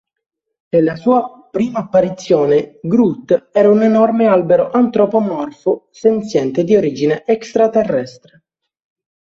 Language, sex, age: Italian, male, 19-29